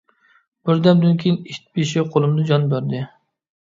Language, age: Uyghur, 40-49